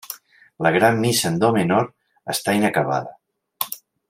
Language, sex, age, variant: Catalan, male, 40-49, Central